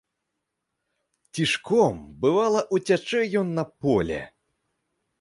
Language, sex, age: Belarusian, male, 19-29